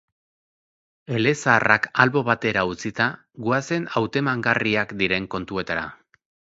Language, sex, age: Basque, male, 40-49